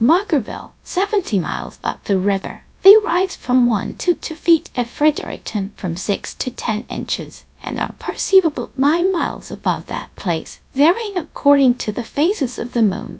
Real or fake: fake